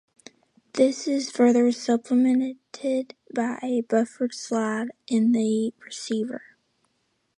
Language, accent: English, United States English